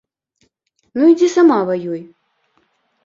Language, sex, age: Belarusian, female, 30-39